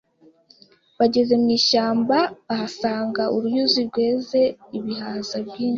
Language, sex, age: Kinyarwanda, female, 19-29